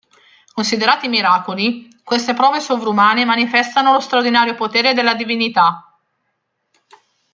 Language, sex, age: Italian, female, 30-39